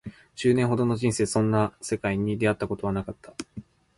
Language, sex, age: Japanese, male, 19-29